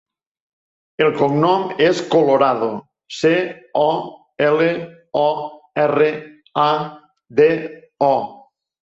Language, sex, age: Catalan, male, 50-59